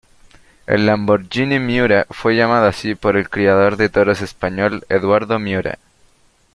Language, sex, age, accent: Spanish, male, under 19, Chileno: Chile, Cuyo